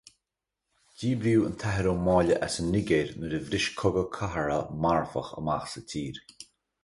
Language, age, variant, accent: Irish, 50-59, Gaeilge Chonnacht, Cainteoir dúchais, Gaeltacht